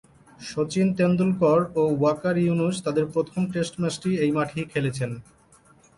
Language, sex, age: Bengali, male, 30-39